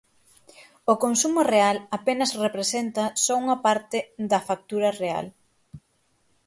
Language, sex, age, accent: Galician, female, 30-39, Atlántico (seseo e gheada); Normativo (estándar)